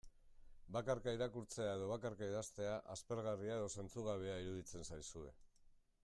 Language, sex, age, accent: Basque, male, 50-59, Mendebalekoa (Araba, Bizkaia, Gipuzkoako mendebaleko herri batzuk)